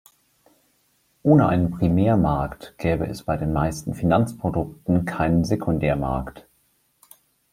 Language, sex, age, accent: German, male, 30-39, Deutschland Deutsch